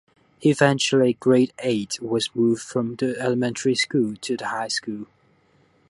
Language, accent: English, Hong Kong English